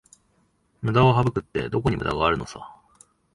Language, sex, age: Japanese, male, 19-29